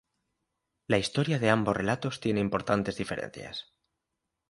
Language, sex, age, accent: Spanish, male, 19-29, España: Norte peninsular (Asturias, Castilla y León, Cantabria, País Vasco, Navarra, Aragón, La Rioja, Guadalajara, Cuenca)